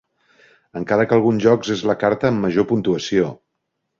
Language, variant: Catalan, Central